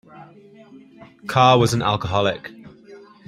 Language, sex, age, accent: English, male, 19-29, Welsh English